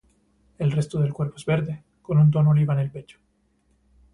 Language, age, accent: Spanish, 19-29, Andino-Pacífico: Colombia, Perú, Ecuador, oeste de Bolivia y Venezuela andina